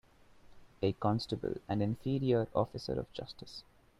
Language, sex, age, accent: English, male, 19-29, India and South Asia (India, Pakistan, Sri Lanka)